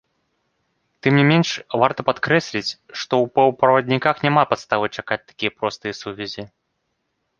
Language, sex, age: Belarusian, male, 19-29